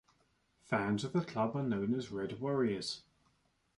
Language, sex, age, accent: English, male, 30-39, England English